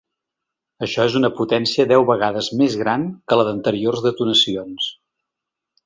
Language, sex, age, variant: Catalan, male, 60-69, Central